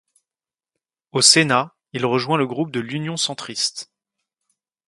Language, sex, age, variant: French, male, 19-29, Français de métropole